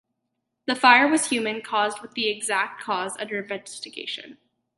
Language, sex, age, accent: English, female, under 19, United States English